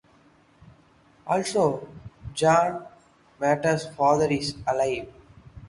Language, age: English, 19-29